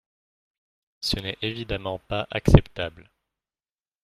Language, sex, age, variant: French, male, 19-29, Français de métropole